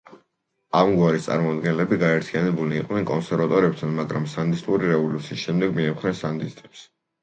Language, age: Georgian, 19-29